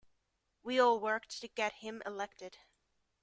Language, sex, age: English, female, 19-29